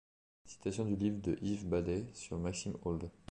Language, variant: French, Français de métropole